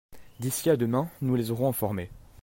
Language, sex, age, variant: French, male, under 19, Français de métropole